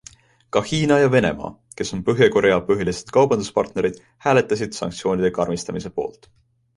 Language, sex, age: Estonian, male, 19-29